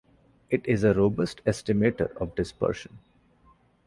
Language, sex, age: English, male, 19-29